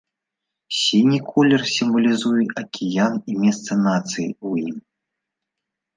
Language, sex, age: Belarusian, male, 19-29